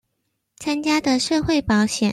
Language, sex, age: Chinese, female, 19-29